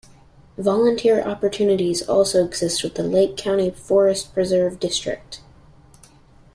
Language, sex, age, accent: English, male, under 19, United States English